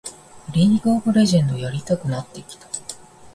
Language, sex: Japanese, female